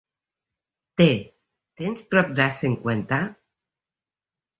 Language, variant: Catalan, Central